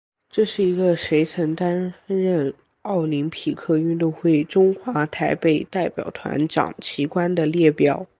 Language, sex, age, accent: Chinese, male, under 19, 出生地：江西省